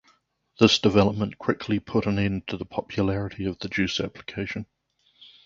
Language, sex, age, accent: English, male, 30-39, New Zealand English